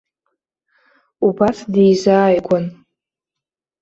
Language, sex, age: Abkhazian, female, 19-29